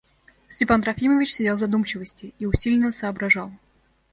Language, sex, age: Russian, female, under 19